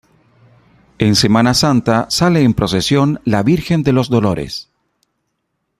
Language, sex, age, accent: Spanish, male, 50-59, América central